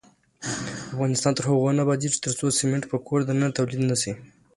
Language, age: Pashto, 19-29